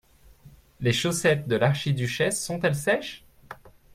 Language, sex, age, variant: French, male, 30-39, Français de métropole